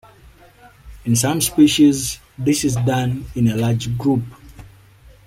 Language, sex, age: English, male, 19-29